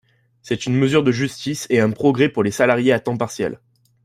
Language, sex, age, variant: French, male, 19-29, Français de métropole